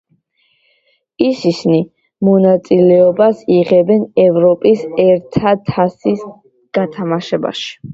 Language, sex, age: Georgian, female, under 19